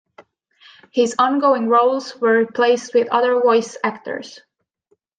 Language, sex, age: English, female, 19-29